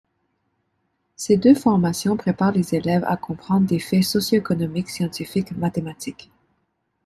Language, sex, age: French, female, 30-39